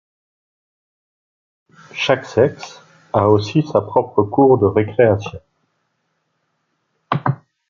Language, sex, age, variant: French, male, 40-49, Français de métropole